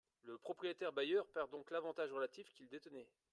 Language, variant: French, Français de métropole